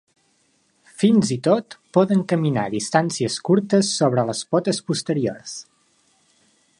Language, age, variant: Catalan, 19-29, Central